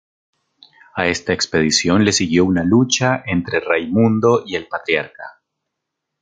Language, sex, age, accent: Spanish, male, 30-39, Andino-Pacífico: Colombia, Perú, Ecuador, oeste de Bolivia y Venezuela andina